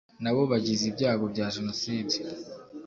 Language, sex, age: Kinyarwanda, male, 19-29